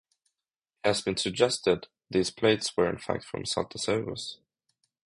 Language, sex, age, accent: English, male, 19-29, United States English; England English